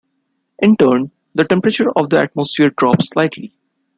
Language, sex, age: English, male, 19-29